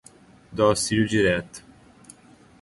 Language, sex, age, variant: Portuguese, male, 19-29, Portuguese (Brasil)